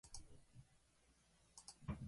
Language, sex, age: Japanese, female, under 19